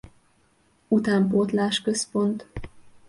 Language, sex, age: Hungarian, female, 19-29